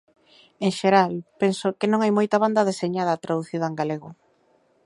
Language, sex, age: Galician, female, 30-39